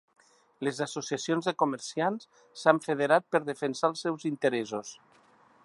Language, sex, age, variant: Catalan, male, 60-69, Central